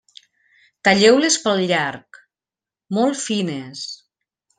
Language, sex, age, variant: Catalan, female, 50-59, Central